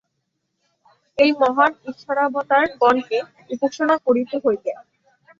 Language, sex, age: Bengali, female, 19-29